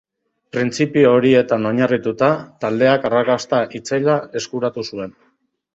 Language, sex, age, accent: Basque, male, 40-49, Mendebalekoa (Araba, Bizkaia, Gipuzkoako mendebaleko herri batzuk)